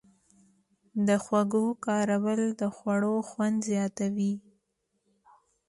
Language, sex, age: Pashto, female, 19-29